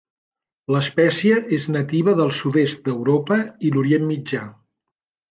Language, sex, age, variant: Catalan, male, 50-59, Central